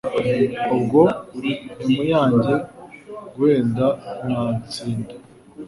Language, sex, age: Kinyarwanda, male, 19-29